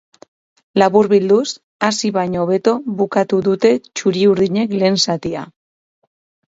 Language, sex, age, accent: Basque, female, 30-39, Mendebalekoa (Araba, Bizkaia, Gipuzkoako mendebaleko herri batzuk)